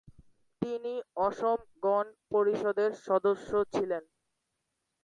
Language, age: Bengali, under 19